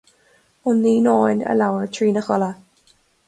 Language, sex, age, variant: Irish, female, 19-29, Gaeilge na Mumhan